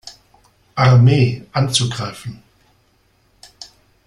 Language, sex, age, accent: German, male, 50-59, Deutschland Deutsch